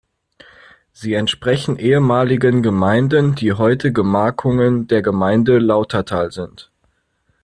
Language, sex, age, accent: German, male, 19-29, Deutschland Deutsch